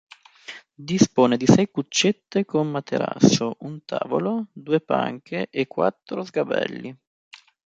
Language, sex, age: Italian, male, 30-39